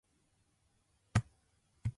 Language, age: Japanese, 19-29